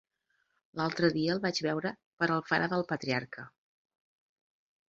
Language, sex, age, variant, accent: Catalan, female, 40-49, Central, central